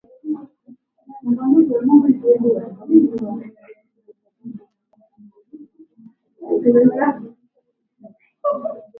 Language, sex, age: Swahili, female, 19-29